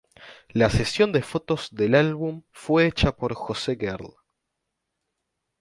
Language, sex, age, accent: Spanish, male, under 19, Rioplatense: Argentina, Uruguay, este de Bolivia, Paraguay